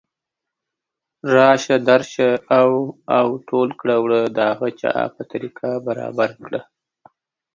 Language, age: Pashto, 30-39